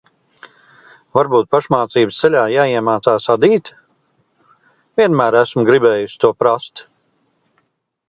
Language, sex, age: Latvian, male, 50-59